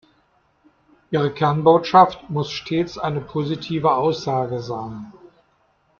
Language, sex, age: German, male, 60-69